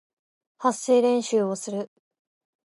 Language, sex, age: Japanese, female, 19-29